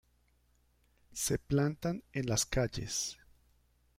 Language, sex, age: Spanish, male, 50-59